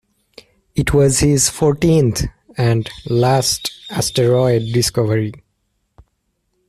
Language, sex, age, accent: English, male, 19-29, United States English